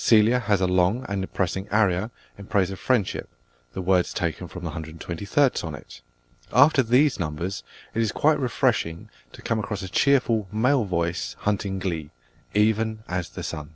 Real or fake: real